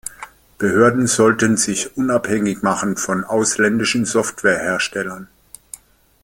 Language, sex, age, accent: German, male, 50-59, Deutschland Deutsch